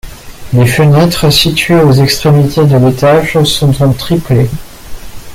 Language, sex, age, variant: French, male, 30-39, Français de métropole